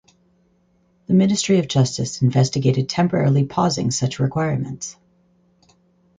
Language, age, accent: English, 40-49, United States English